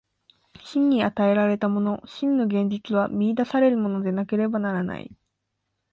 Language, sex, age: Japanese, female, under 19